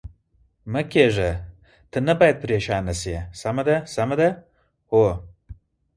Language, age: Pashto, 19-29